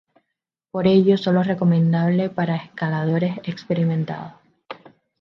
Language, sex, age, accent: Spanish, female, 19-29, España: Islas Canarias